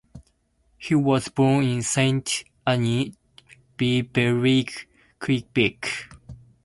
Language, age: English, 19-29